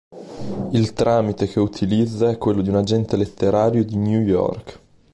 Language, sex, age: Italian, male, 19-29